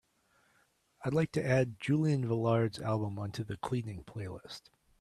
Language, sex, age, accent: English, male, 40-49, United States English